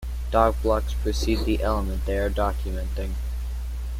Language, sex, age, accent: English, male, under 19, United States English